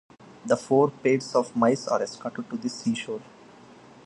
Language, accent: English, India and South Asia (India, Pakistan, Sri Lanka)